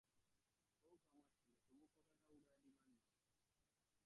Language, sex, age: Bengali, male, under 19